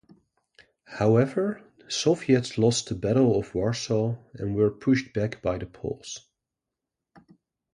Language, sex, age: English, male, 30-39